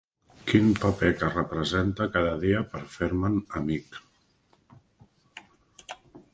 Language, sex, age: Catalan, male, 40-49